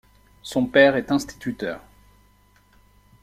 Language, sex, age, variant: French, male, 40-49, Français de métropole